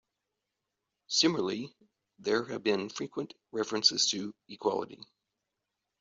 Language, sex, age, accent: English, male, 40-49, United States English